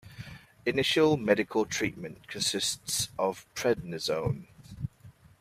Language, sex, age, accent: English, male, 30-39, England English